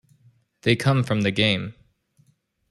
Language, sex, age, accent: English, male, 19-29, Australian English